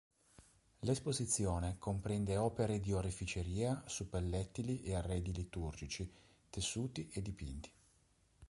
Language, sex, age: Italian, male, 40-49